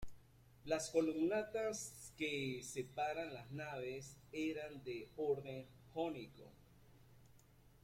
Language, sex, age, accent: Spanish, male, 50-59, Caribe: Cuba, Venezuela, Puerto Rico, República Dominicana, Panamá, Colombia caribeña, México caribeño, Costa del golfo de México